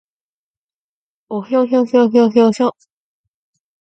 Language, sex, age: Japanese, female, 19-29